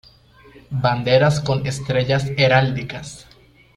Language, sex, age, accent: Spanish, male, under 19, Caribe: Cuba, Venezuela, Puerto Rico, República Dominicana, Panamá, Colombia caribeña, México caribeño, Costa del golfo de México